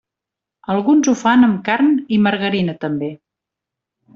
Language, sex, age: Catalan, female, 50-59